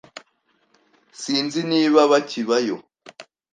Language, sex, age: Kinyarwanda, male, 19-29